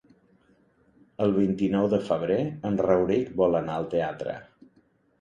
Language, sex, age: Catalan, male, 50-59